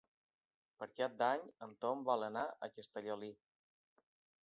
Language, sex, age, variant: Catalan, male, 30-39, Balear